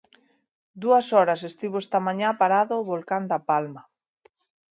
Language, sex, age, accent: Galician, female, 40-49, Normativo (estándar)